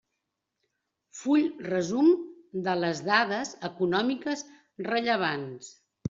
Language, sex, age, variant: Catalan, female, 60-69, Central